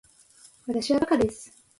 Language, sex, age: Japanese, female, 19-29